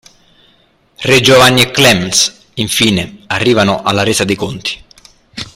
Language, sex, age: Italian, male, 30-39